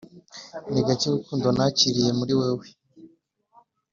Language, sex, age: Kinyarwanda, male, 30-39